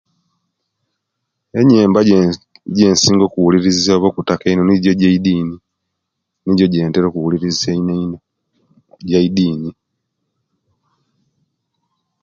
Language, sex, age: Kenyi, male, 50-59